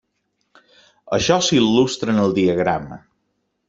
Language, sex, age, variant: Catalan, male, 40-49, Balear